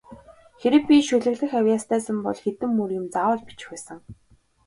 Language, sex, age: Mongolian, female, 19-29